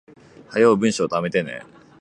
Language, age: Japanese, 19-29